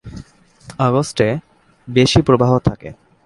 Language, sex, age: Bengali, male, 19-29